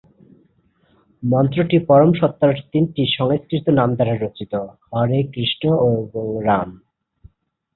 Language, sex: Bengali, male